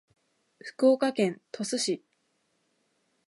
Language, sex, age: Japanese, female, 19-29